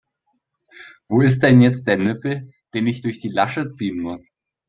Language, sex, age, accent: German, male, 19-29, Deutschland Deutsch